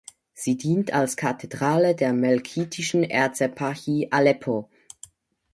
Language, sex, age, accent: German, male, under 19, Schweizerdeutsch